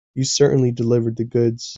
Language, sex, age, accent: English, male, 19-29, United States English